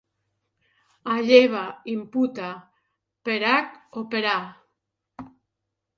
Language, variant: Catalan, Central